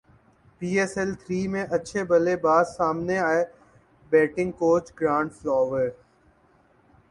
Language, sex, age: Urdu, male, 19-29